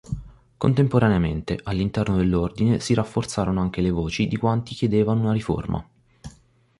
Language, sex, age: Italian, male, 19-29